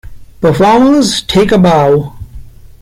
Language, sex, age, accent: English, male, 19-29, India and South Asia (India, Pakistan, Sri Lanka)